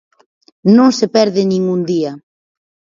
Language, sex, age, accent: Galician, female, 30-39, Atlántico (seseo e gheada)